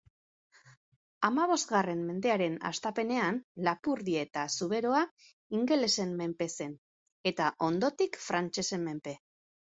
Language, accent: Basque, Mendebalekoa (Araba, Bizkaia, Gipuzkoako mendebaleko herri batzuk)